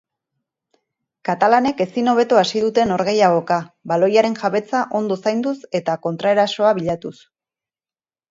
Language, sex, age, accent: Basque, female, 40-49, Erdialdekoa edo Nafarra (Gipuzkoa, Nafarroa)